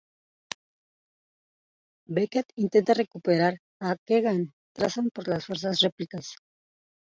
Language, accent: Spanish, México